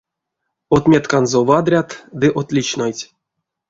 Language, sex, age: Erzya, male, 30-39